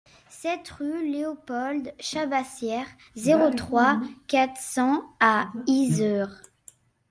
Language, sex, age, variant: French, female, under 19, Français de métropole